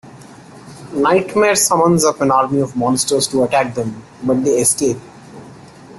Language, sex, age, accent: English, male, 30-39, India and South Asia (India, Pakistan, Sri Lanka)